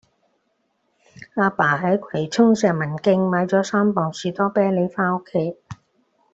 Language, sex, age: Cantonese, female, 70-79